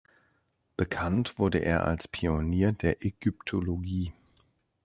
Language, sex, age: German, male, 30-39